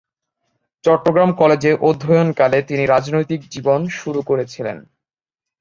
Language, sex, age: Bengali, male, 19-29